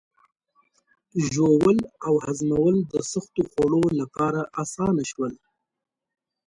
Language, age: Pashto, 19-29